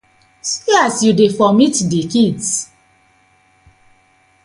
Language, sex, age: Nigerian Pidgin, female, 40-49